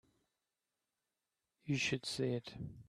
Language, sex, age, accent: English, male, 30-39, Australian English